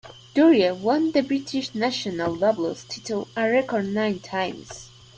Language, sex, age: English, male, under 19